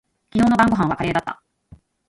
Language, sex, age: Japanese, female, 40-49